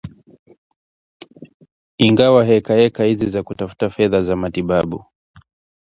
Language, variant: Swahili, Kiswahili cha Bara ya Tanzania